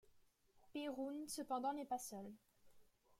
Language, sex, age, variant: French, female, under 19, Français de métropole